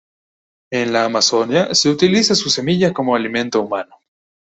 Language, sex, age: Spanish, male, 19-29